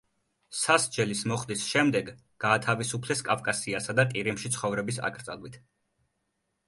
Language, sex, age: Georgian, male, 19-29